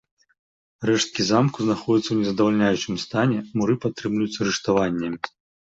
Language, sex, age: Belarusian, male, 30-39